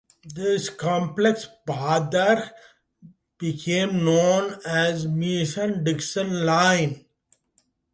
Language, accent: English, India and South Asia (India, Pakistan, Sri Lanka)